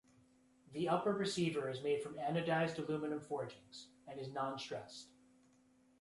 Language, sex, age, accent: English, male, 19-29, United States English